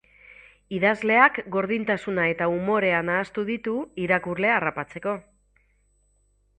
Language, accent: Basque, Mendebalekoa (Araba, Bizkaia, Gipuzkoako mendebaleko herri batzuk)